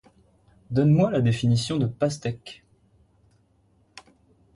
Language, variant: French, Français de métropole